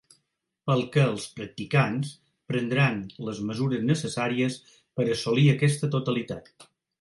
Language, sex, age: Catalan, male, 60-69